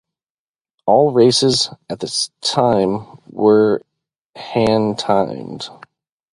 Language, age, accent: English, 19-29, United States English; midwest